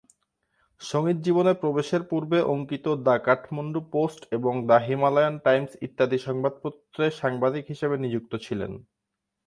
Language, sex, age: Bengali, male, 19-29